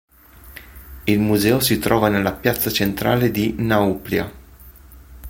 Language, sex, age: Italian, male, 30-39